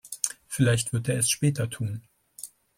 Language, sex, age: German, male, 30-39